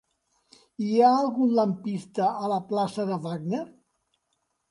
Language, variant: Catalan, Central